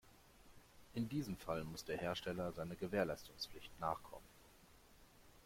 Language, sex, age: German, male, 50-59